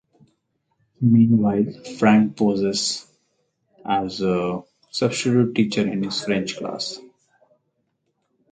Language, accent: English, India and South Asia (India, Pakistan, Sri Lanka)